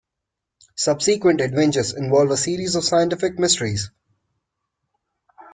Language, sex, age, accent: English, male, 19-29, India and South Asia (India, Pakistan, Sri Lanka)